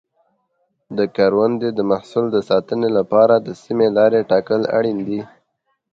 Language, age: Pashto, under 19